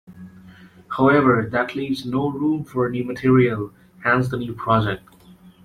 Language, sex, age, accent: English, male, 30-39, India and South Asia (India, Pakistan, Sri Lanka)